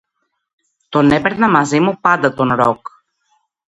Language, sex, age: Greek, female, 40-49